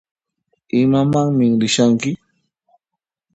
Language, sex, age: Puno Quechua, male, 30-39